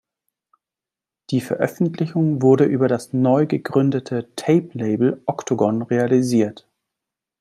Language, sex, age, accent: German, male, 30-39, Deutschland Deutsch